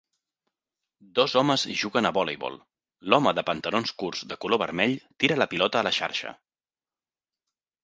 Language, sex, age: Catalan, male, 30-39